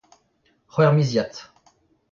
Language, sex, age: Breton, male, 30-39